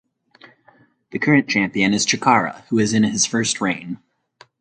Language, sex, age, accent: English, male, 30-39, United States English